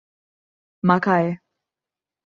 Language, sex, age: Portuguese, female, 19-29